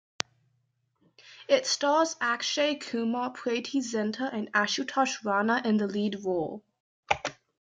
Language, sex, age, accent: English, female, under 19, Canadian English